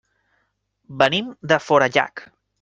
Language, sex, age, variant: Catalan, male, 19-29, Central